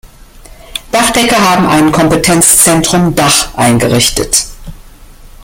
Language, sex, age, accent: German, female, 60-69, Deutschland Deutsch